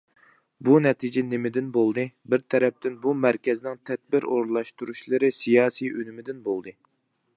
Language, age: Uyghur, 19-29